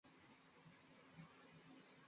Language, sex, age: Swahili, female, 19-29